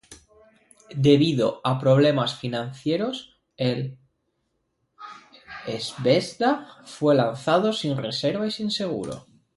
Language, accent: Spanish, España: Centro-Sur peninsular (Madrid, Toledo, Castilla-La Mancha)